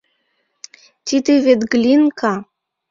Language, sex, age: Mari, female, 19-29